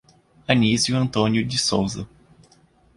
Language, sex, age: Portuguese, male, 19-29